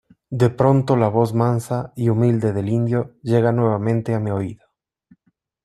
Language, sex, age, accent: Spanish, male, 40-49, Andino-Pacífico: Colombia, Perú, Ecuador, oeste de Bolivia y Venezuela andina